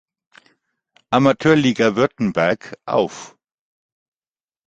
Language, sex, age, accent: German, male, 50-59, Deutschland Deutsch